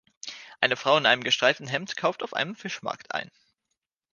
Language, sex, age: German, male, 19-29